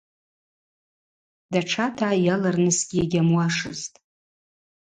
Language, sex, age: Abaza, female, 40-49